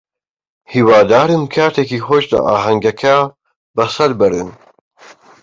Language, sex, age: Central Kurdish, male, 19-29